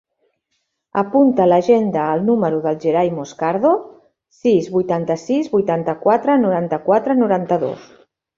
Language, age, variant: Catalan, 50-59, Central